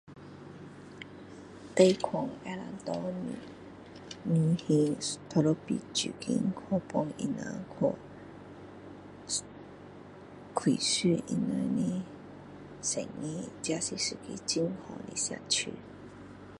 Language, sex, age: Min Dong Chinese, female, 40-49